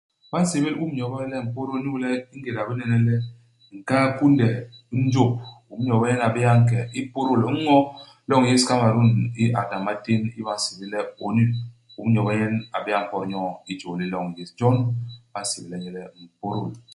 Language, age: Basaa, 40-49